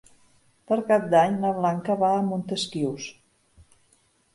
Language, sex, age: Catalan, female, 50-59